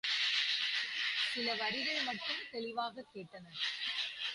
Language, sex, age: Tamil, female, 19-29